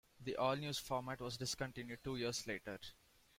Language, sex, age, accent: English, male, 19-29, India and South Asia (India, Pakistan, Sri Lanka)